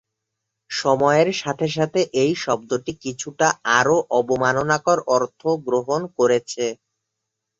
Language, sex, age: Bengali, male, 19-29